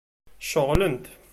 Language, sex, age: Kabyle, male, 30-39